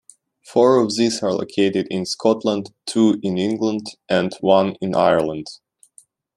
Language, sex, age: English, male, under 19